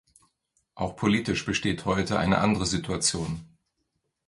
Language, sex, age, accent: German, male, 50-59, Deutschland Deutsch